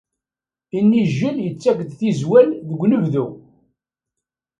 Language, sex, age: Kabyle, male, 70-79